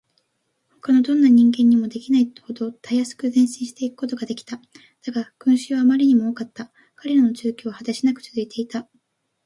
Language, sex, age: Japanese, female, under 19